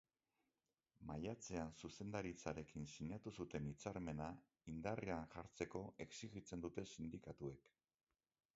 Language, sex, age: Basque, male, 50-59